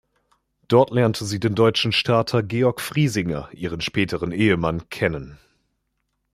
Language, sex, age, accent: German, male, 19-29, Deutschland Deutsch